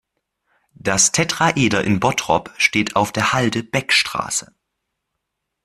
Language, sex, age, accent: German, male, under 19, Deutschland Deutsch